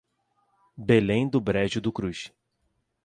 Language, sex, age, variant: Portuguese, male, 19-29, Portuguese (Brasil)